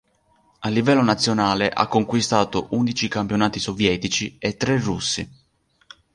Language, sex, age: Italian, male, 19-29